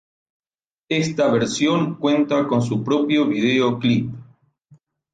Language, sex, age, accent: Spanish, male, 50-59, Rioplatense: Argentina, Uruguay, este de Bolivia, Paraguay